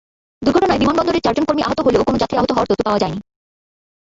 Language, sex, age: Bengali, female, 30-39